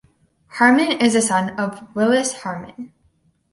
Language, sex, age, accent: English, female, under 19, United States English